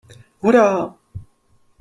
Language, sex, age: Czech, male, 30-39